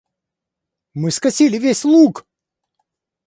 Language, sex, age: Russian, male, 50-59